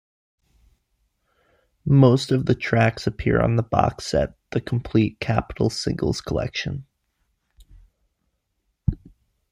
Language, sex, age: English, male, 19-29